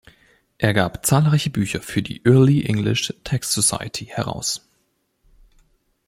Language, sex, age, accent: German, male, 19-29, Deutschland Deutsch